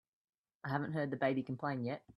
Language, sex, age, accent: English, female, 40-49, Australian English